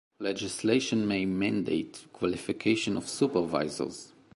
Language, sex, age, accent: English, male, 30-39, Canadian English